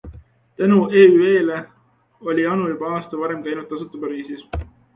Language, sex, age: Estonian, male, 19-29